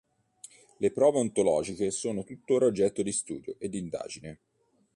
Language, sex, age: Italian, male, 30-39